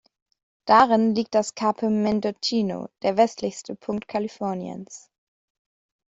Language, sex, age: German, female, under 19